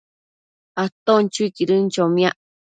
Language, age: Matsés, 19-29